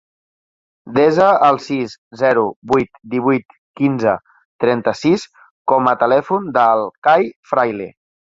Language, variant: Catalan, Central